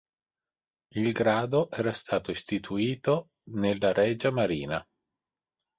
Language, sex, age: Italian, male, 40-49